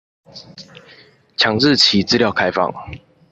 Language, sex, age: Chinese, male, 19-29